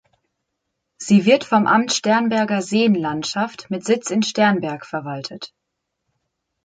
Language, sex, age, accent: German, female, 19-29, Deutschland Deutsch